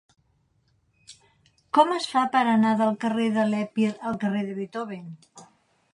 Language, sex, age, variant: Catalan, female, 60-69, Central